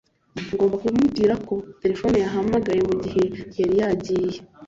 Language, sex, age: Kinyarwanda, female, 19-29